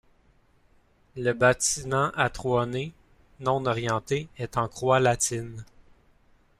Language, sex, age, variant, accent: French, male, 19-29, Français d'Amérique du Nord, Français du Canada